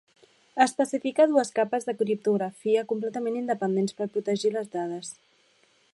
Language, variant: Catalan, Central